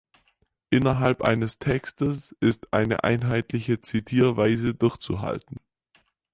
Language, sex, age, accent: German, male, under 19, Deutschland Deutsch